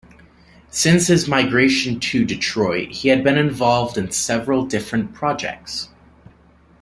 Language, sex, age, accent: English, male, under 19, United States English